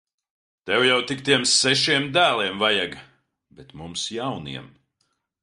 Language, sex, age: Latvian, male, 30-39